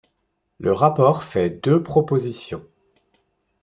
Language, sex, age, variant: French, male, 40-49, Français de métropole